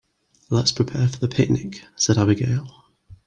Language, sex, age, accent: English, male, 19-29, England English